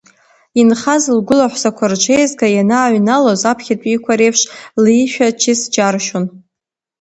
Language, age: Abkhazian, under 19